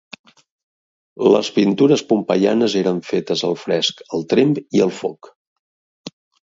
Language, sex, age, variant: Catalan, male, 50-59, Central